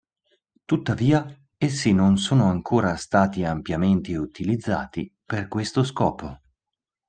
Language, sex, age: Italian, male, 30-39